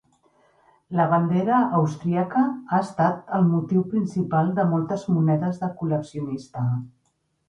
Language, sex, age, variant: Catalan, female, 50-59, Central